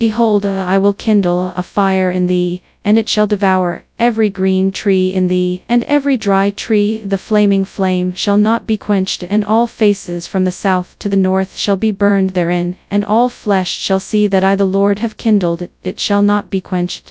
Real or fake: fake